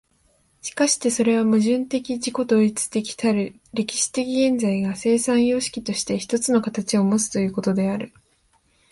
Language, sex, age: Japanese, female, 19-29